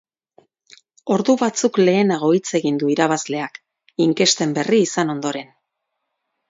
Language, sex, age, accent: Basque, female, 40-49, Erdialdekoa edo Nafarra (Gipuzkoa, Nafarroa)